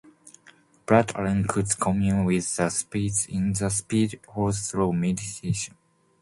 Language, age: English, 19-29